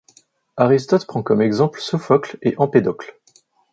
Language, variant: French, Français de métropole